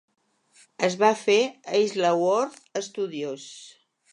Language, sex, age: Catalan, female, 60-69